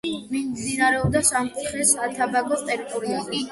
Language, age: Georgian, 19-29